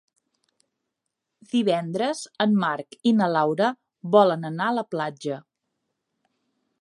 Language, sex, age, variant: Catalan, female, 40-49, Central